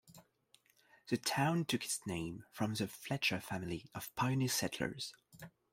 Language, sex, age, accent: English, male, 19-29, England English